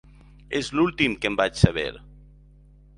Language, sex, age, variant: Catalan, male, 40-49, Valencià meridional